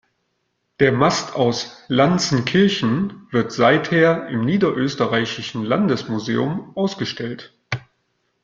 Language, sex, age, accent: German, male, 40-49, Deutschland Deutsch